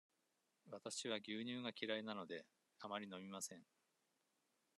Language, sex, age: Japanese, male, 40-49